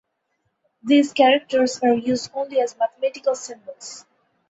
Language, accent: English, India and South Asia (India, Pakistan, Sri Lanka); bangladesh